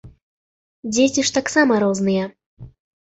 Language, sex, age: Belarusian, female, 19-29